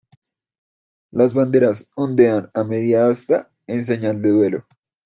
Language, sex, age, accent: Spanish, male, under 19, Andino-Pacífico: Colombia, Perú, Ecuador, oeste de Bolivia y Venezuela andina